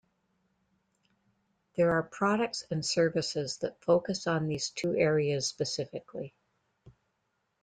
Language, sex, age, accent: English, female, 50-59, United States English